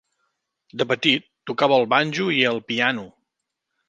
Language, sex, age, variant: Catalan, male, 50-59, Central